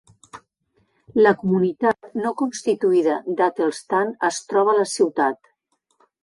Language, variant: Catalan, Central